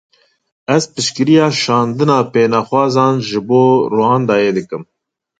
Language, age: Kurdish, 30-39